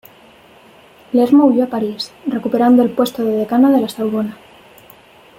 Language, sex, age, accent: Spanish, female, 19-29, España: Centro-Sur peninsular (Madrid, Toledo, Castilla-La Mancha)